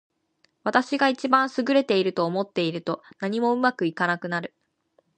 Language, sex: Japanese, female